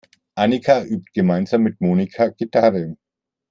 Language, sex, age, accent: German, male, 50-59, Deutschland Deutsch